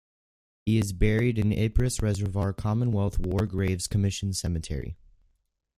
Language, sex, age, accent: English, male, under 19, United States English